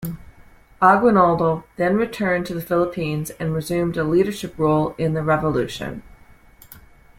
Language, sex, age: English, female, 40-49